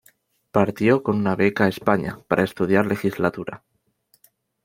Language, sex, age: Spanish, male, 19-29